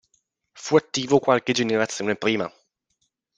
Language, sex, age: Italian, male, 19-29